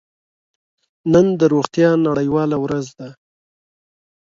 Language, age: Pashto, 30-39